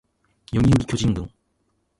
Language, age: Japanese, 40-49